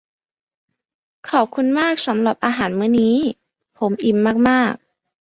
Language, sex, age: Thai, female, 19-29